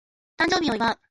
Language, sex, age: Japanese, female, 30-39